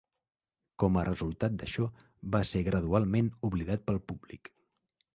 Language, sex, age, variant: Catalan, male, 40-49, Central